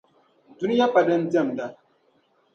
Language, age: Dagbani, 19-29